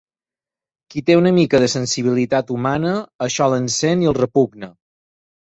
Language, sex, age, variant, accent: Catalan, male, 30-39, Balear, mallorquí